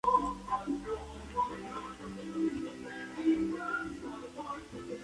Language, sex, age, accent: Spanish, male, 19-29, México